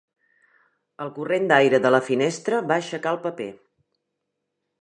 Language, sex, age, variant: Catalan, female, 40-49, Central